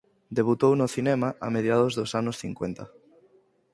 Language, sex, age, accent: Galician, male, 19-29, Normativo (estándar)